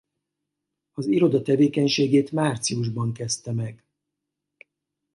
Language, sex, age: Hungarian, male, 50-59